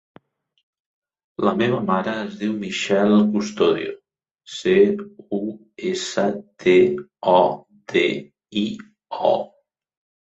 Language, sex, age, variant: Catalan, male, 50-59, Central